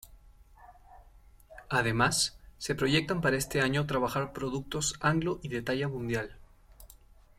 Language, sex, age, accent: Spanish, male, 19-29, Andino-Pacífico: Colombia, Perú, Ecuador, oeste de Bolivia y Venezuela andina